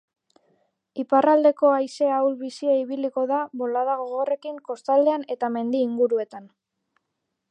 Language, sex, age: Basque, female, 19-29